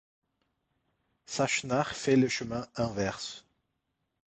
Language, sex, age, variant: French, male, 19-29, Français de métropole